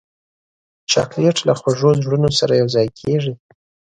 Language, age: Pashto, 19-29